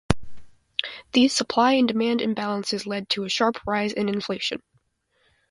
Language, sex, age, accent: English, female, under 19, United States English